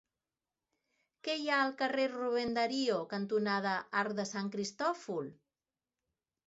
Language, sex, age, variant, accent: Catalan, female, 40-49, Central, central